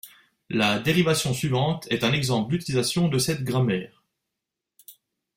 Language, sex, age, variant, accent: French, male, 30-39, Français d'Europe, Français de Suisse